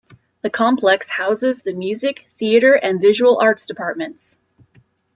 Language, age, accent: English, 30-39, United States English